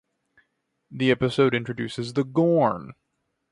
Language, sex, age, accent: English, male, 19-29, United States English